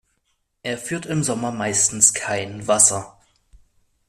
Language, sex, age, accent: German, male, under 19, Deutschland Deutsch